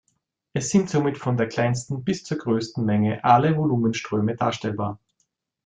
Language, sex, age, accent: German, male, 30-39, Österreichisches Deutsch